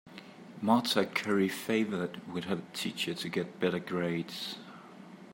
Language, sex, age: English, male, 30-39